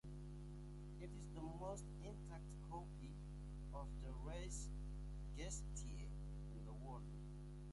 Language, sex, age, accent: English, male, 19-29, United States English